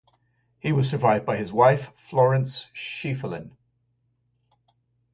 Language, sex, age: English, male, 50-59